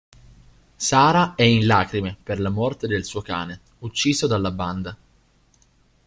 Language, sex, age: Italian, male, 19-29